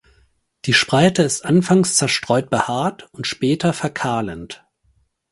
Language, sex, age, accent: German, male, 30-39, Deutschland Deutsch